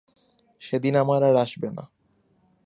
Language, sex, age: Bengali, male, 19-29